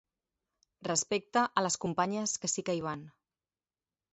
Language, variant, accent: Catalan, Central, central